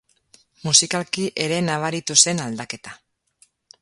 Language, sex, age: Basque, female, 30-39